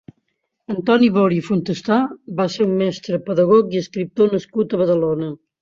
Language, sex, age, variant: Catalan, female, 70-79, Central